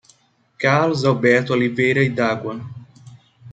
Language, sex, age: Portuguese, male, 30-39